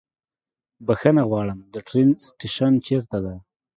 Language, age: Pashto, 19-29